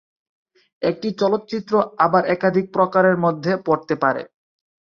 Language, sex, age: Bengali, male, 19-29